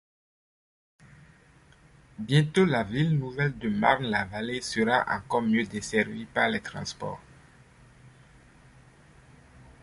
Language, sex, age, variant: French, male, 30-39, Français d'Afrique subsaharienne et des îles africaines